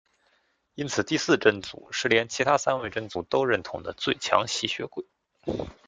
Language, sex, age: Chinese, male, 19-29